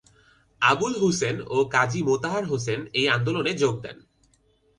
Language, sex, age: Bengali, male, 19-29